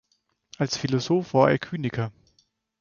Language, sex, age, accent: German, male, 19-29, Deutschland Deutsch